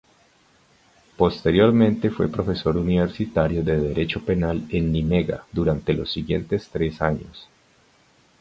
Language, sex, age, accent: Spanish, male, 30-39, Andino-Pacífico: Colombia, Perú, Ecuador, oeste de Bolivia y Venezuela andina